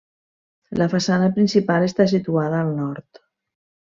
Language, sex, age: Catalan, female, 50-59